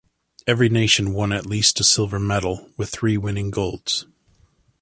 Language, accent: English, United States English